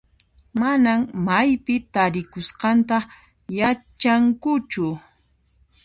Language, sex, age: Puno Quechua, female, 30-39